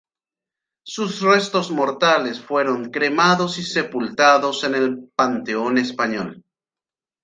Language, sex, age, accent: Spanish, male, 40-49, Rioplatense: Argentina, Uruguay, este de Bolivia, Paraguay